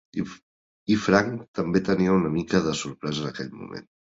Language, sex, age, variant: Catalan, male, 40-49, Nord-Occidental